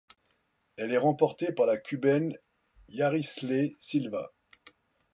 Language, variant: French, Français de métropole